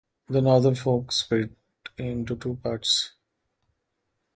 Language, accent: English, India and South Asia (India, Pakistan, Sri Lanka)